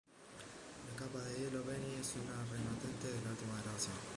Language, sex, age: Spanish, male, 19-29